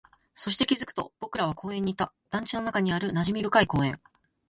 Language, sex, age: Japanese, male, 19-29